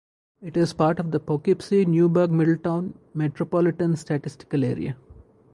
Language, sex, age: English, male, 40-49